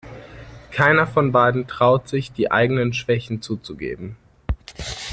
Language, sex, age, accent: German, male, 19-29, Deutschland Deutsch